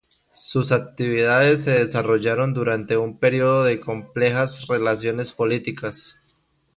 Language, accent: Spanish, Andino-Pacífico: Colombia, Perú, Ecuador, oeste de Bolivia y Venezuela andina